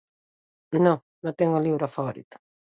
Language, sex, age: Spanish, female, 40-49